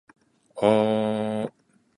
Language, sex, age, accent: Japanese, male, 40-49, 標準語